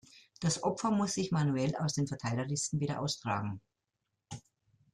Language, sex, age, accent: German, female, 70-79, Deutschland Deutsch